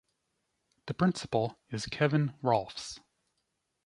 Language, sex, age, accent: English, male, 30-39, United States English